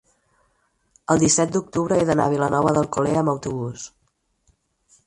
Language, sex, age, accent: Catalan, female, 40-49, estàndard